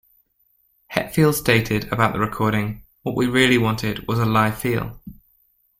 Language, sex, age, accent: English, male, 19-29, England English